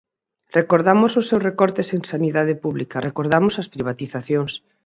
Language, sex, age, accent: Galician, female, 40-49, Central (gheada)